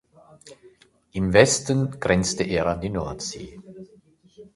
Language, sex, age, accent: German, male, 50-59, Österreichisches Deutsch